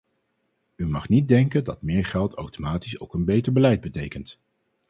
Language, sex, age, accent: Dutch, male, 40-49, Nederlands Nederlands